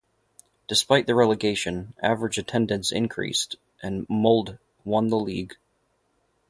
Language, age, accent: English, 30-39, United States English